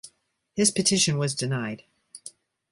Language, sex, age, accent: English, female, 50-59, United States English